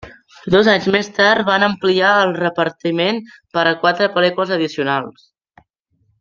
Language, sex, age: Catalan, male, under 19